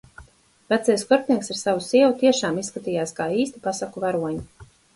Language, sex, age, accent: Latvian, female, 40-49, Dzimtā valoda